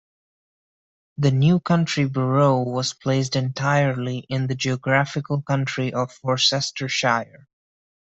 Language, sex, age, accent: English, male, 19-29, India and South Asia (India, Pakistan, Sri Lanka)